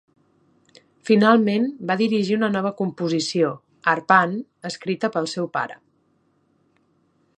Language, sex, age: Catalan, female, 19-29